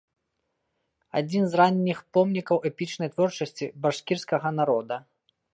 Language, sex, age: Belarusian, male, 30-39